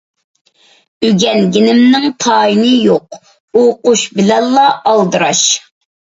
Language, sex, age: Uyghur, female, 19-29